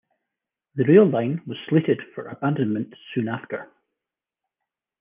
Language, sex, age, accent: English, male, 40-49, Scottish English